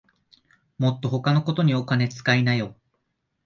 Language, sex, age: Japanese, male, 19-29